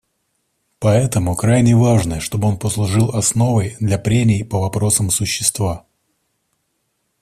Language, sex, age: Russian, male, 30-39